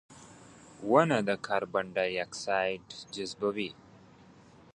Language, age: Pashto, 19-29